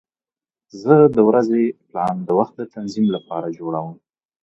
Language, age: Pashto, 30-39